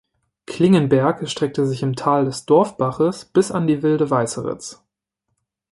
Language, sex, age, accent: German, male, 19-29, Deutschland Deutsch